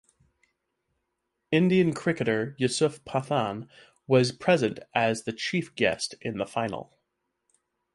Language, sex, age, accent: English, male, 30-39, United States English